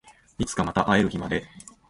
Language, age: Japanese, 40-49